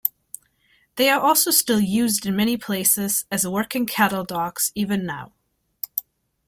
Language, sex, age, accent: English, female, 19-29, United States English